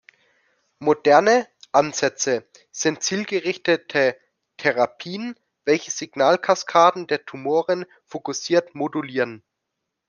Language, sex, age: German, male, 19-29